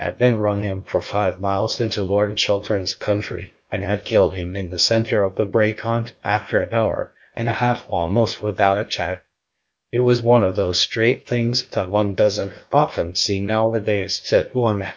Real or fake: fake